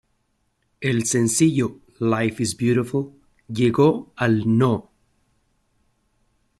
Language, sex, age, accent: Spanish, male, 30-39, México